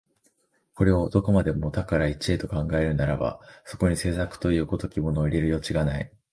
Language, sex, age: Japanese, male, under 19